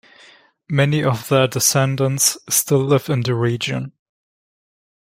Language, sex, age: English, male, 19-29